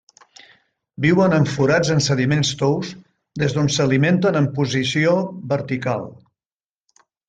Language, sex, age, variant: Catalan, male, 70-79, Central